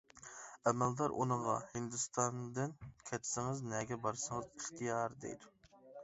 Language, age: Uyghur, 19-29